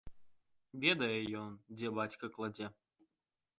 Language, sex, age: Belarusian, male, 19-29